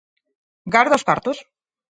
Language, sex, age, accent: Galician, female, 30-39, Normativo (estándar)